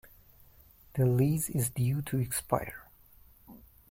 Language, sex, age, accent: English, male, 19-29, United States English